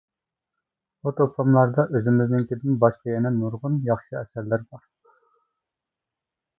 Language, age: Uyghur, 40-49